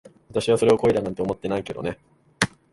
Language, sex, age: Japanese, male, 19-29